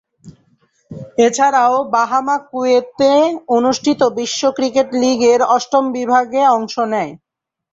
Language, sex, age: Bengali, male, 19-29